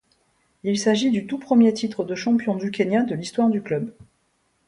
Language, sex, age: French, female, 50-59